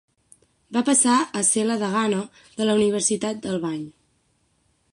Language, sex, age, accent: Catalan, female, 19-29, central; septentrional